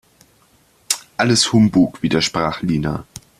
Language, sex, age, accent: German, male, under 19, Deutschland Deutsch